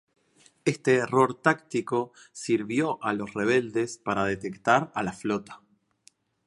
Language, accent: Spanish, Rioplatense: Argentina, Uruguay, este de Bolivia, Paraguay